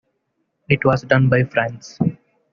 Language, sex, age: English, male, 19-29